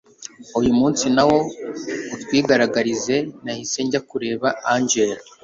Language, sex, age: Kinyarwanda, male, under 19